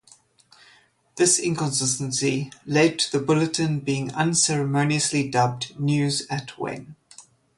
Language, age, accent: English, 30-39, Southern African (South Africa, Zimbabwe, Namibia)